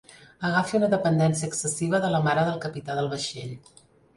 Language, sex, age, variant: Catalan, female, 50-59, Central